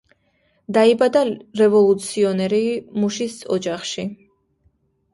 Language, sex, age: Georgian, female, 19-29